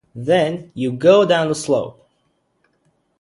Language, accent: English, United States English